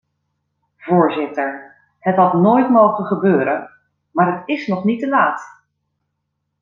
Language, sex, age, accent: Dutch, female, 40-49, Nederlands Nederlands